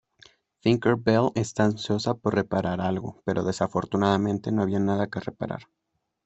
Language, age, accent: Spanish, under 19, México